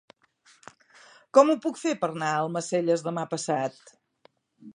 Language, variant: Catalan, Central